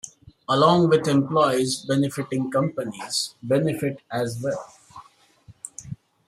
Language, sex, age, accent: English, male, 30-39, India and South Asia (India, Pakistan, Sri Lanka)